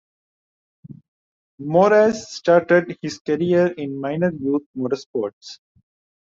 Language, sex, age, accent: English, male, 19-29, India and South Asia (India, Pakistan, Sri Lanka)